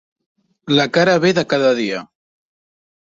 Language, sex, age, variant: Catalan, male, under 19, Central